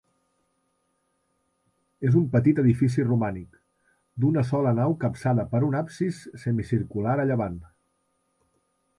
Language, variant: Catalan, Central